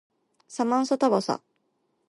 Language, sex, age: Japanese, female, 40-49